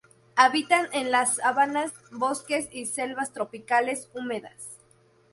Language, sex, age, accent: Spanish, female, 19-29, México